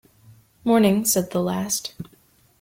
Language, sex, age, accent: English, female, 30-39, United States English